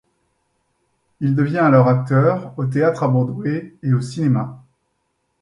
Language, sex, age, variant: French, male, 30-39, Français de métropole